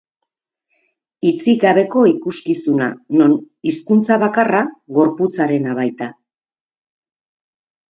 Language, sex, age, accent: Basque, female, 50-59, Mendebalekoa (Araba, Bizkaia, Gipuzkoako mendebaleko herri batzuk)